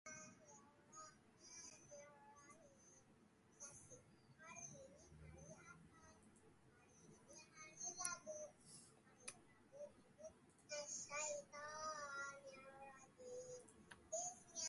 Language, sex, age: English, female, 19-29